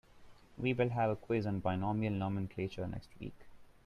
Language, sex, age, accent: English, male, 19-29, India and South Asia (India, Pakistan, Sri Lanka)